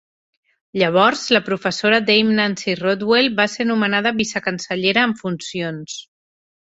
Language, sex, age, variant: Catalan, female, 40-49, Central